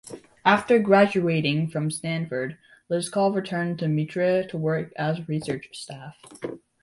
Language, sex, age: English, male, under 19